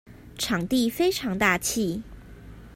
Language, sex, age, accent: Chinese, female, 19-29, 出生地：臺北市